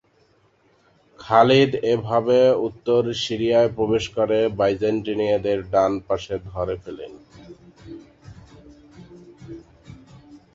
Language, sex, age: Bengali, male, 30-39